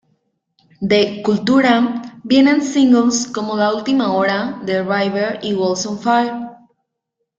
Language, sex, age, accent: Spanish, female, 19-29, México